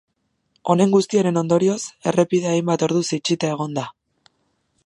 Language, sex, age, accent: Basque, female, 19-29, Erdialdekoa edo Nafarra (Gipuzkoa, Nafarroa)